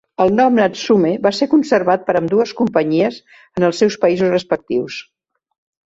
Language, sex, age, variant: Catalan, female, 70-79, Central